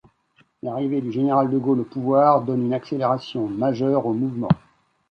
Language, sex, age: French, male, 50-59